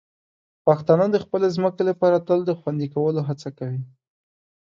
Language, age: Pashto, under 19